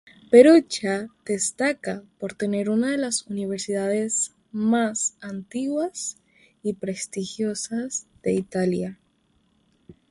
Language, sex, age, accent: Spanish, female, under 19, Caribe: Cuba, Venezuela, Puerto Rico, República Dominicana, Panamá, Colombia caribeña, México caribeño, Costa del golfo de México